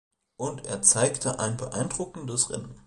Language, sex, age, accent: German, male, 19-29, Deutschland Deutsch